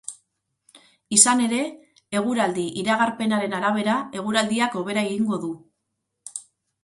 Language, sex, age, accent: Basque, female, 40-49, Mendebalekoa (Araba, Bizkaia, Gipuzkoako mendebaleko herri batzuk)